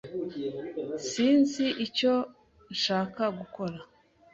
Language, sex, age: Kinyarwanda, female, 19-29